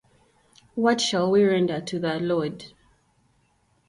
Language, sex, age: English, female, 19-29